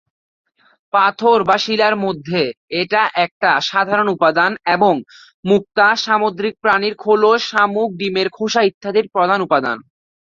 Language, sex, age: Bengali, male, 19-29